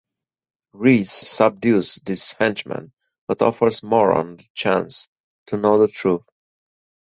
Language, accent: English, United States English